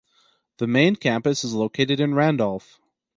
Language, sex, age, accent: English, male, 30-39, United States English